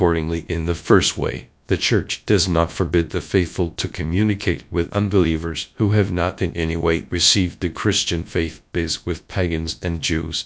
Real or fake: fake